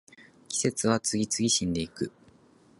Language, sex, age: Japanese, male, 19-29